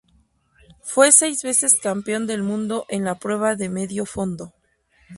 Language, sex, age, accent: Spanish, female, 30-39, México